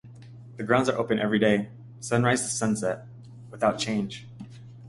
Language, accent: English, United States English